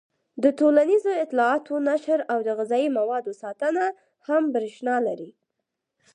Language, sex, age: Pashto, female, under 19